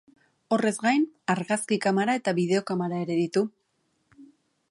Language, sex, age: Basque, female, 40-49